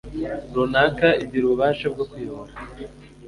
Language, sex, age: Kinyarwanda, male, 19-29